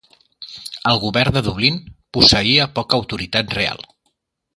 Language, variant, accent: Catalan, Central, central